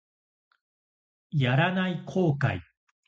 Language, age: Japanese, 40-49